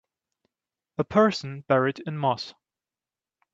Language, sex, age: English, male, 30-39